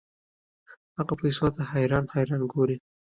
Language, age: Pashto, 19-29